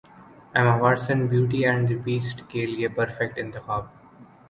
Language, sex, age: Urdu, male, 19-29